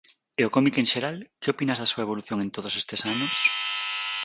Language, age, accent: Galician, 19-29, Normativo (estándar)